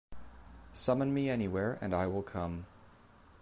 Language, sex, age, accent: English, male, 30-39, New Zealand English